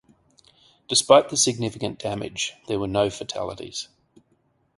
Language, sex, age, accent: English, male, 40-49, Australian English